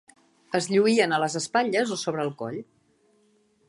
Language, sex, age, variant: Catalan, female, 40-49, Central